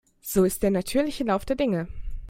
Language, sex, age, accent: German, female, 19-29, Deutschland Deutsch